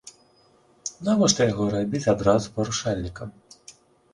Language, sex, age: Belarusian, male, 30-39